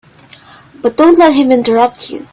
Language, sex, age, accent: English, female, 19-29, Filipino